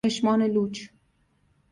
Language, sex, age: Persian, female, 30-39